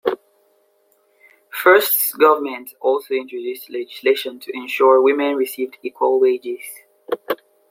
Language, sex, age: English, male, 19-29